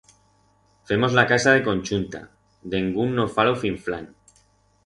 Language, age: Aragonese, 40-49